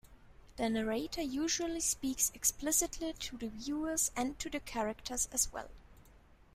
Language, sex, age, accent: English, female, 19-29, England English